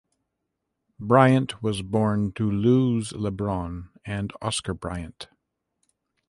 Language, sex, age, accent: English, male, 50-59, Canadian English